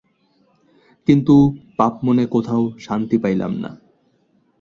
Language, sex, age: Bengali, male, 19-29